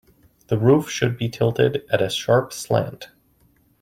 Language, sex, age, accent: English, male, 30-39, United States English